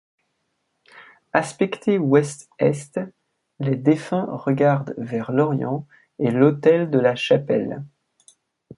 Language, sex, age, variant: French, male, 19-29, Français de métropole